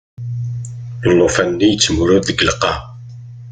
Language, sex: Kabyle, male